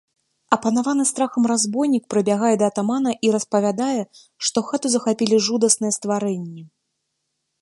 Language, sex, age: Belarusian, female, 30-39